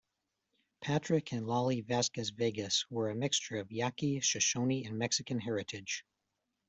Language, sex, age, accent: English, male, 40-49, United States English